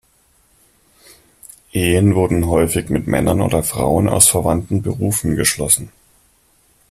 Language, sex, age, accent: German, male, 40-49, Deutschland Deutsch